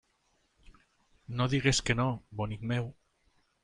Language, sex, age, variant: Catalan, male, 40-49, Nord-Occidental